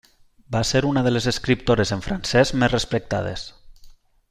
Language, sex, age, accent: Catalan, male, 19-29, valencià